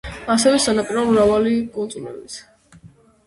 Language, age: Georgian, under 19